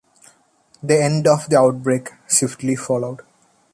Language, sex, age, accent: English, male, 19-29, India and South Asia (India, Pakistan, Sri Lanka)